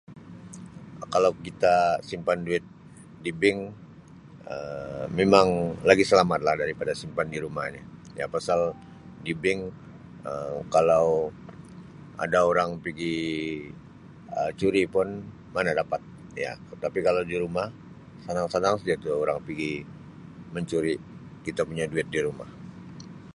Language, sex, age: Sabah Malay, male, 50-59